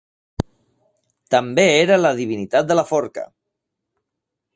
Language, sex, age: Catalan, male, 30-39